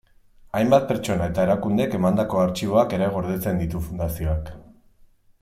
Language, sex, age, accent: Basque, male, 30-39, Mendebalekoa (Araba, Bizkaia, Gipuzkoako mendebaleko herri batzuk)